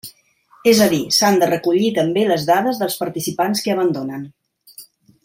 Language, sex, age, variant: Catalan, female, 60-69, Central